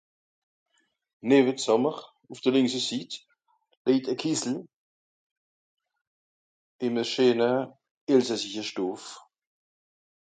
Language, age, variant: Swiss German, 40-49, Nordniederàlemmànisch (Rishoffe, Zàwere, Bùsswìller, Hawenau, Brüemt, Stroossbùri, Molse, Dàmbàch, Schlettstàtt, Pfàlzbùri usw.)